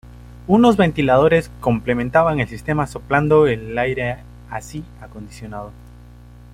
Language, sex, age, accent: Spanish, male, 19-29, Andino-Pacífico: Colombia, Perú, Ecuador, oeste de Bolivia y Venezuela andina